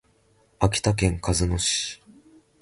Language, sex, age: Japanese, male, 19-29